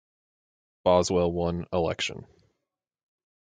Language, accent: English, United States English